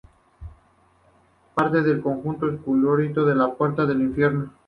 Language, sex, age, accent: Spanish, male, 19-29, México